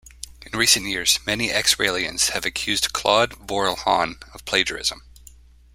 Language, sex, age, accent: English, male, 30-39, United States English